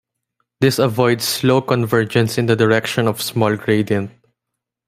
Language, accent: English, Filipino